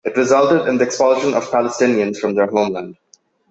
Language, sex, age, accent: English, male, 19-29, England English